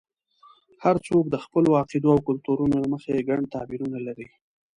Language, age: Pashto, 19-29